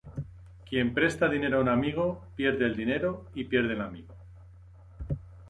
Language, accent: Spanish, España: Centro-Sur peninsular (Madrid, Toledo, Castilla-La Mancha)